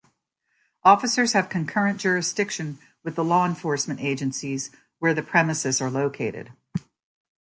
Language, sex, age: English, female, 60-69